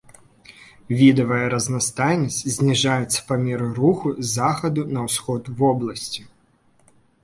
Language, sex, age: Belarusian, male, 19-29